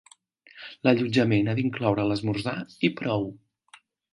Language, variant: Catalan, Central